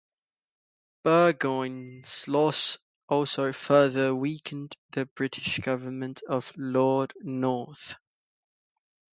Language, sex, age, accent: English, male, 19-29, United States English; England English